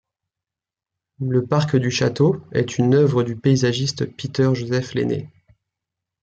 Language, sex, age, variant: French, male, 19-29, Français de métropole